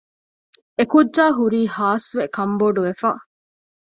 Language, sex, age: Divehi, female, 30-39